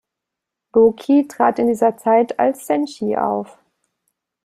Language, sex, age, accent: German, female, 19-29, Deutschland Deutsch